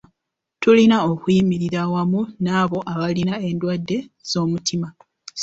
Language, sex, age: Ganda, female, 40-49